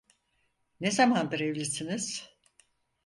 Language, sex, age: Turkish, female, 80-89